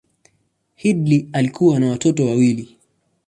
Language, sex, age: Swahili, male, 19-29